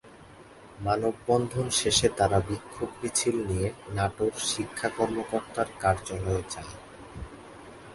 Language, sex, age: Bengali, male, 19-29